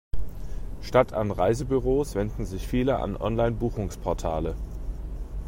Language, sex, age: German, male, 30-39